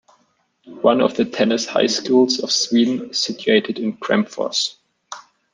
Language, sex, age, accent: English, male, 19-29, United States English